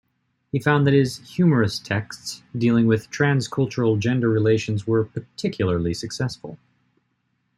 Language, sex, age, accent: English, male, 19-29, United States English